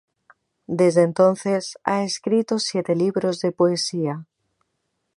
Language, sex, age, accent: Spanish, female, 30-39, España: Norte peninsular (Asturias, Castilla y León, Cantabria, País Vasco, Navarra, Aragón, La Rioja, Guadalajara, Cuenca)